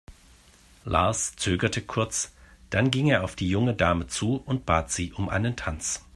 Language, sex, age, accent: German, male, 40-49, Deutschland Deutsch